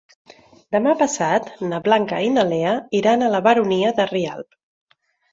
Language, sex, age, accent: Catalan, female, 40-49, Oriental